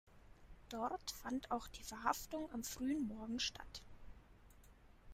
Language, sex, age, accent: German, female, 19-29, Deutschland Deutsch